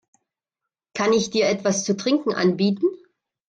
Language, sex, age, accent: German, female, 40-49, Deutschland Deutsch